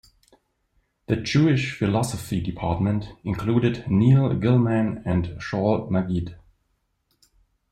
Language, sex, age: English, male, 30-39